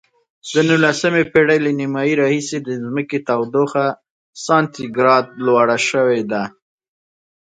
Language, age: Pashto, 30-39